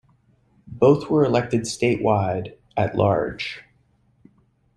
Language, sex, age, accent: English, male, 30-39, United States English